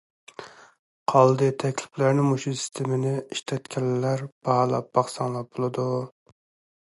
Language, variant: Uyghur, ئۇيغۇر تىلى